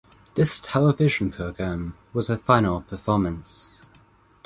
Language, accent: English, New Zealand English